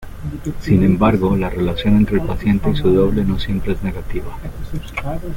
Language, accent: Spanish, Andino-Pacífico: Colombia, Perú, Ecuador, oeste de Bolivia y Venezuela andina